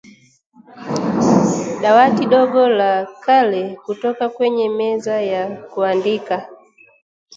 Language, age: Swahili, 19-29